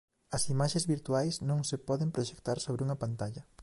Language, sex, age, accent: Galician, male, 19-29, Central (gheada)